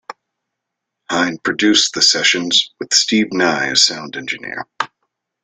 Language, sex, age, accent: English, male, 40-49, United States English